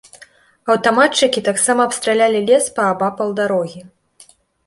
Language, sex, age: Belarusian, female, 19-29